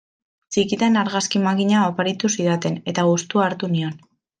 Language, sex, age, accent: Basque, female, 19-29, Mendebalekoa (Araba, Bizkaia, Gipuzkoako mendebaleko herri batzuk)